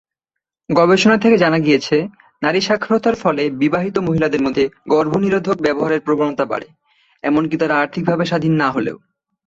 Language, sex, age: Bengali, male, 19-29